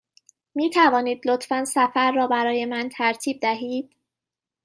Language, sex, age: Persian, female, 30-39